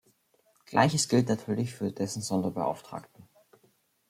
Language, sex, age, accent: German, male, under 19, Deutschland Deutsch